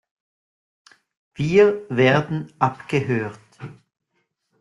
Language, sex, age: German, male, 40-49